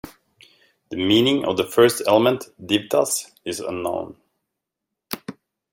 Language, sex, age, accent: English, male, 40-49, United States English